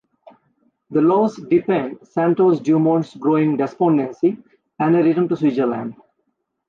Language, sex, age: English, male, 40-49